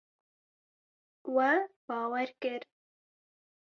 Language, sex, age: Kurdish, female, 19-29